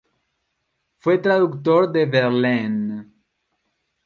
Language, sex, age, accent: Spanish, male, 19-29, Andino-Pacífico: Colombia, Perú, Ecuador, oeste de Bolivia y Venezuela andina